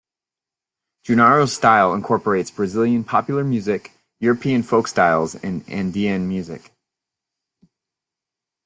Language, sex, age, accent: English, male, 40-49, United States English